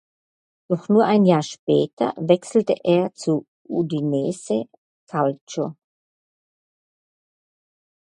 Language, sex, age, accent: German, female, 60-69, Österreichisches Deutsch